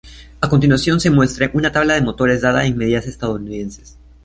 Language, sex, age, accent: Spanish, male, under 19, Andino-Pacífico: Colombia, Perú, Ecuador, oeste de Bolivia y Venezuela andina